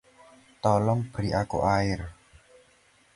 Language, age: Indonesian, 19-29